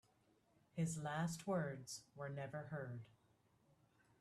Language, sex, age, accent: English, female, 40-49, United States English